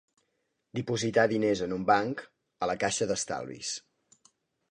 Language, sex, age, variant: Catalan, male, 19-29, Central